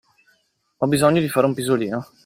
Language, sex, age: Italian, male, 30-39